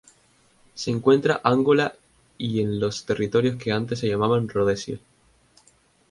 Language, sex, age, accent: Spanish, male, 19-29, España: Islas Canarias